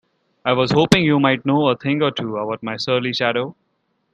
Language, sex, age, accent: English, male, 19-29, India and South Asia (India, Pakistan, Sri Lanka)